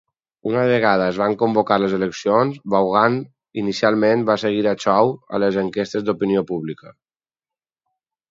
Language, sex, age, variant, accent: Catalan, male, 30-39, Valencià meridional, valencià